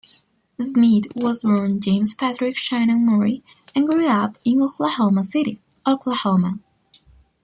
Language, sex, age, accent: English, female, 19-29, United States English